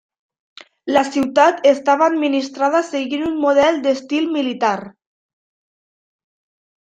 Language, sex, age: Catalan, female, 19-29